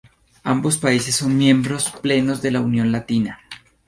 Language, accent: Spanish, Andino-Pacífico: Colombia, Perú, Ecuador, oeste de Bolivia y Venezuela andina